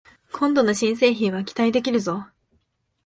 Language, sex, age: Japanese, female, 19-29